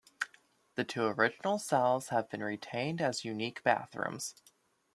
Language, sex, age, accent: English, male, under 19, United States English